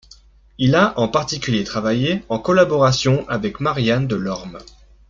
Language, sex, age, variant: French, male, 19-29, Français de métropole